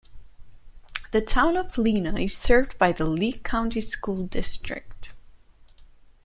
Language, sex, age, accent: English, female, 19-29, United States English